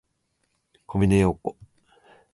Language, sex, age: Japanese, male, 19-29